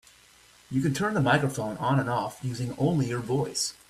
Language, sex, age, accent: English, male, 40-49, United States English